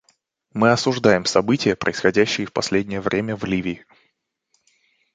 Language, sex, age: Russian, male, 19-29